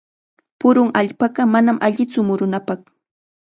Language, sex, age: Chiquián Ancash Quechua, female, 19-29